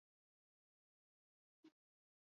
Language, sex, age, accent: Basque, female, 40-49, Mendebalekoa (Araba, Bizkaia, Gipuzkoako mendebaleko herri batzuk)